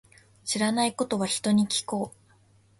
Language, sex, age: Japanese, female, 19-29